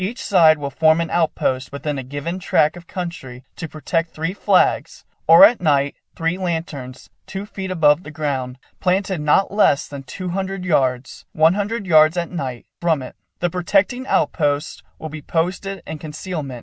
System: none